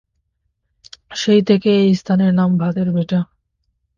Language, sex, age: Bengali, male, 19-29